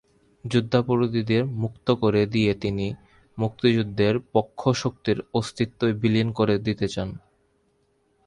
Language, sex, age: Bengali, male, 19-29